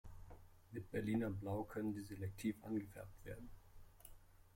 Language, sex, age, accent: German, male, 30-39, Deutschland Deutsch